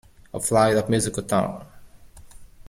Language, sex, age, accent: English, male, 30-39, United States English